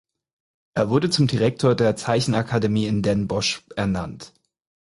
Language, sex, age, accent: German, male, 30-39, Deutschland Deutsch